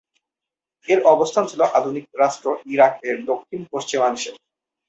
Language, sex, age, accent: Bengali, male, 19-29, Bangladeshi